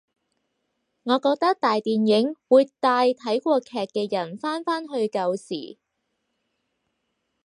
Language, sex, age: Cantonese, female, 19-29